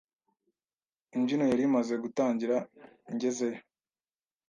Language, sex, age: Kinyarwanda, male, 19-29